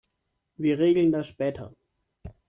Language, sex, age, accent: German, male, 19-29, Deutschland Deutsch